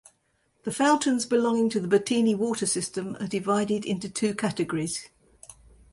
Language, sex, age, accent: English, female, 70-79, England English